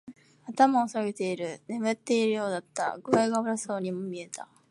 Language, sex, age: Japanese, female, 19-29